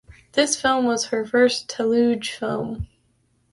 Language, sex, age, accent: English, female, 19-29, United States English